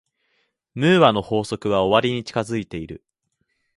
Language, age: Japanese, 19-29